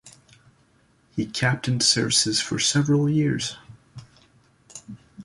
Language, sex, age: English, male, 19-29